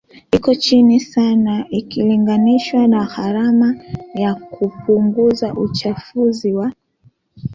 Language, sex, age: Swahili, female, 19-29